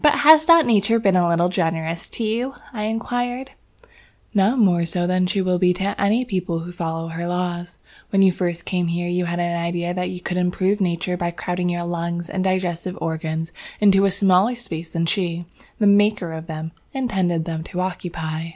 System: none